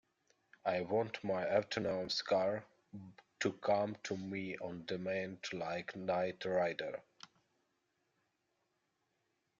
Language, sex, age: English, male, 19-29